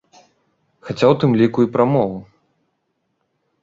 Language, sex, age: Belarusian, male, 30-39